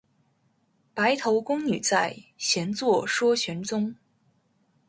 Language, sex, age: Chinese, female, 19-29